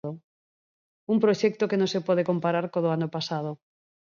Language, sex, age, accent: Galician, female, 40-49, Normativo (estándar)